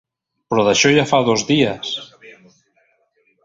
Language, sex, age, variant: Catalan, male, 50-59, Central